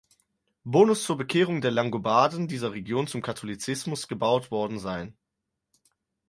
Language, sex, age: German, male, 30-39